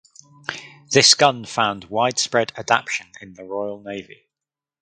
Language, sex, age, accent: English, male, 30-39, England English